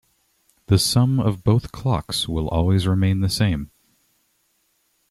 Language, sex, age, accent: English, male, 19-29, United States English